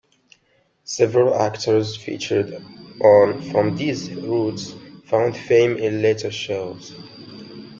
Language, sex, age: English, male, 19-29